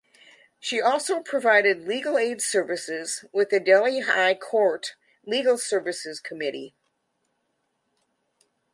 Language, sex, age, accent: English, female, 70-79, United States English